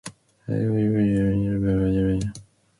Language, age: English, 19-29